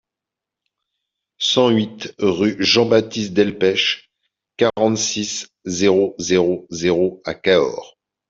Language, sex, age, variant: French, male, 30-39, Français de métropole